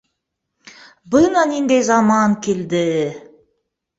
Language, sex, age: Bashkir, female, 30-39